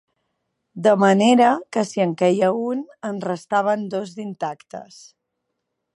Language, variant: Catalan, Central